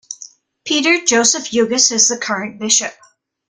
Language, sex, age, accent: English, female, 70-79, United States English